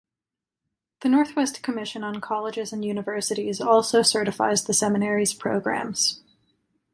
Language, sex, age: English, female, 19-29